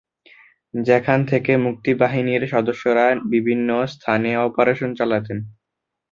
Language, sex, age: Bengali, male, 19-29